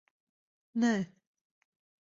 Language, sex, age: Latvian, female, 40-49